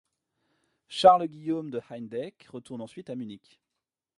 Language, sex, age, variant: French, male, 30-39, Français de métropole